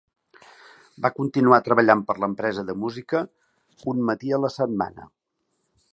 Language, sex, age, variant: Catalan, male, 60-69, Central